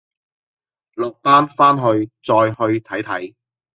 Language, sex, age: Cantonese, male, 40-49